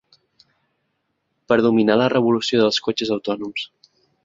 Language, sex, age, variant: Catalan, male, 19-29, Central